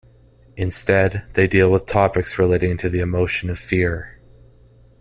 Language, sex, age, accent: English, male, 30-39, Canadian English